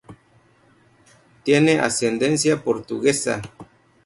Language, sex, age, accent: Spanish, male, 30-39, México